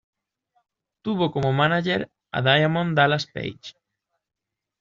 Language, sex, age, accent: Spanish, female, 19-29, España: Sur peninsular (Andalucia, Extremadura, Murcia)